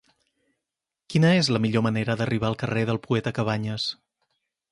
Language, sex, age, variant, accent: Catalan, male, 40-49, Central, central